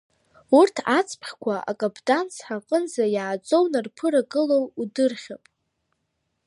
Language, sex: Abkhazian, female